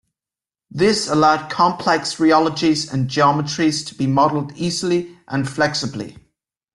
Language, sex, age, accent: English, male, 19-29, England English